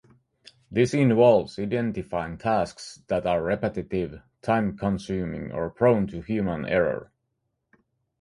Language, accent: English, United States English